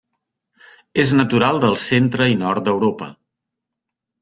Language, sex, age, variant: Catalan, male, 50-59, Central